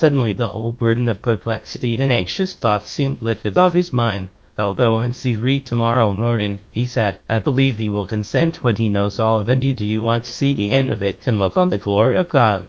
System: TTS, GlowTTS